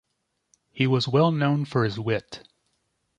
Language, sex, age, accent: English, male, 30-39, United States English